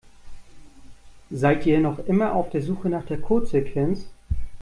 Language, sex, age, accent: German, male, 30-39, Deutschland Deutsch